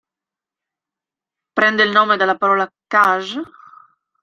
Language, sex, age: Italian, female, 19-29